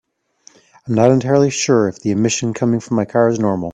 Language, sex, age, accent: English, male, 40-49, United States English